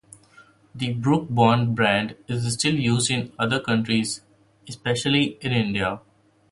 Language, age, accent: English, 19-29, India and South Asia (India, Pakistan, Sri Lanka)